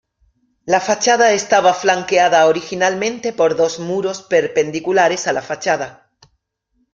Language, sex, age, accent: Spanish, female, 40-49, España: Sur peninsular (Andalucia, Extremadura, Murcia)